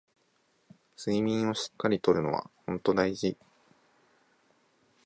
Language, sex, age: Japanese, male, 19-29